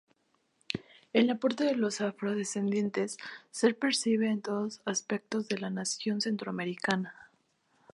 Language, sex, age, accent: Spanish, female, 19-29, México